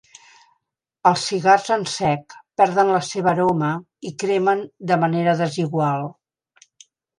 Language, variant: Catalan, Central